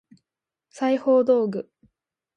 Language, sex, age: Japanese, female, under 19